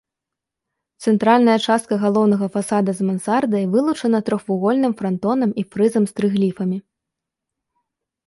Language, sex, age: Belarusian, female, 19-29